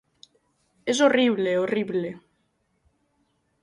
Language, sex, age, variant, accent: Catalan, female, 19-29, Valencià meridional, valencià